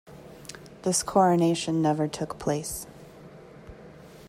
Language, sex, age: English, female, 30-39